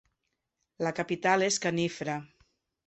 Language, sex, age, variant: Catalan, female, 50-59, Central